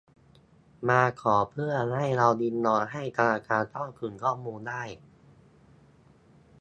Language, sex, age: Thai, male, 19-29